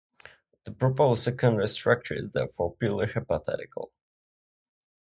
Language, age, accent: English, 19-29, Czech